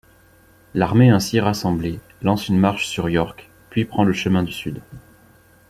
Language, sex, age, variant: French, male, 40-49, Français de métropole